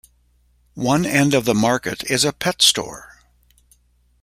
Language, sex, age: English, male, 60-69